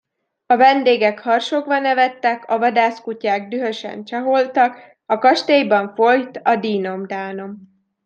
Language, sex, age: Hungarian, female, 19-29